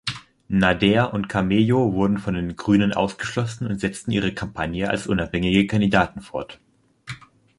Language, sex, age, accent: German, male, 19-29, Deutschland Deutsch